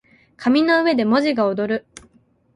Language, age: Japanese, 19-29